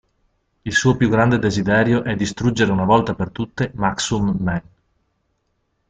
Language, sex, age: Italian, male, 40-49